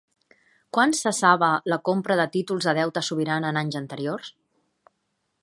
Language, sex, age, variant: Catalan, female, 40-49, Central